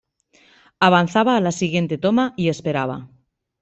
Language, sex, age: Spanish, female, 30-39